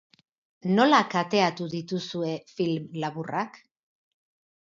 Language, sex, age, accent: Basque, female, 50-59, Erdialdekoa edo Nafarra (Gipuzkoa, Nafarroa)